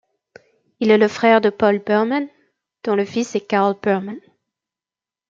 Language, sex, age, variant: French, female, 19-29, Français de métropole